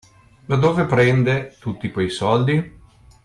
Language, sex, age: Italian, male, 50-59